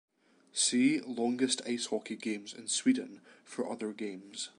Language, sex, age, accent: English, male, 19-29, Scottish English